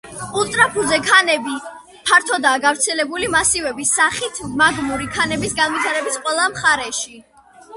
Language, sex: Georgian, female